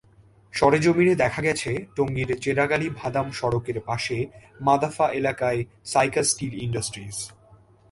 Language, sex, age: Bengali, male, 19-29